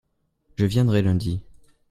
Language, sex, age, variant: French, male, under 19, Français de métropole